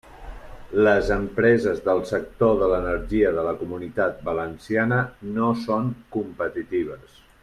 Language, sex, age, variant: Catalan, male, 40-49, Central